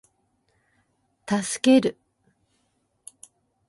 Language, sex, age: Japanese, female, 50-59